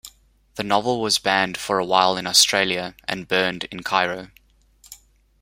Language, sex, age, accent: English, male, 30-39, Southern African (South Africa, Zimbabwe, Namibia)